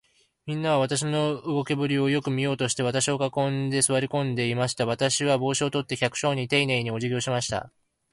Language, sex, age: Japanese, male, 19-29